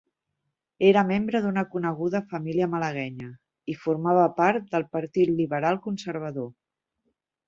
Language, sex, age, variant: Catalan, female, 40-49, Central